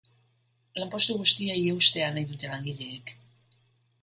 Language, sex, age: Basque, female, 60-69